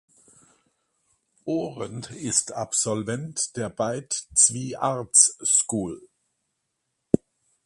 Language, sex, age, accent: German, male, 60-69, Deutschland Deutsch